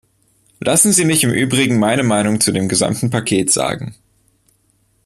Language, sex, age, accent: German, male, 19-29, Deutschland Deutsch